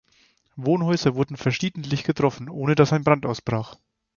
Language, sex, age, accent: German, male, 19-29, Deutschland Deutsch